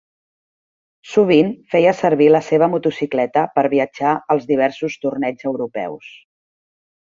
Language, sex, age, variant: Catalan, female, 40-49, Central